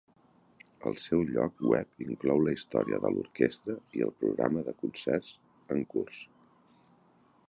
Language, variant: Catalan, Nord-Occidental